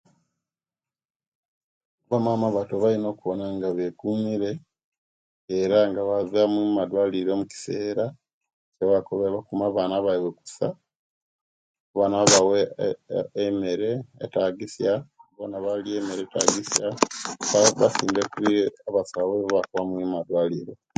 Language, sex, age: Kenyi, male, 30-39